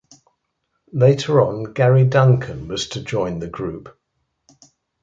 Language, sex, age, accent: English, male, 70-79, England English